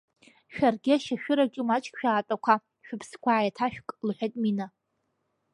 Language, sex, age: Abkhazian, female, under 19